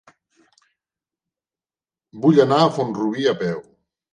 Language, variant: Catalan, Central